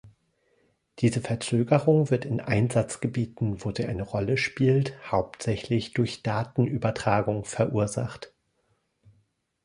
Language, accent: German, Deutschland Deutsch